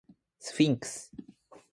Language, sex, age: Japanese, male, 19-29